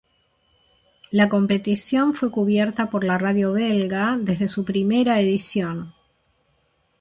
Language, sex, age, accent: Spanish, female, 60-69, Rioplatense: Argentina, Uruguay, este de Bolivia, Paraguay